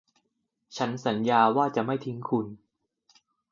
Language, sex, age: Thai, male, 19-29